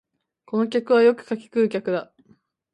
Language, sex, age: Japanese, male, under 19